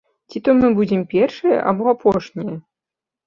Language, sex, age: Belarusian, female, 30-39